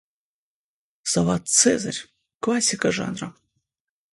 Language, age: Russian, 30-39